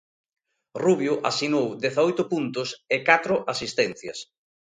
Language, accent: Galician, Oriental (común en zona oriental)